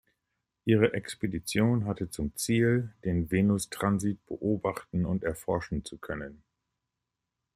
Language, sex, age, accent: German, male, 50-59, Deutschland Deutsch